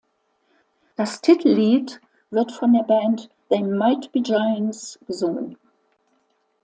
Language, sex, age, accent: German, female, 60-69, Deutschland Deutsch